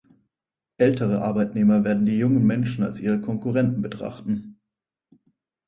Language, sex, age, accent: German, male, 19-29, Deutschland Deutsch